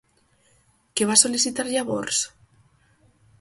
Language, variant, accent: Catalan, Valencià septentrional, septentrional